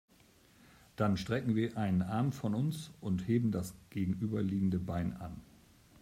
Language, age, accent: German, 50-59, Deutschland Deutsch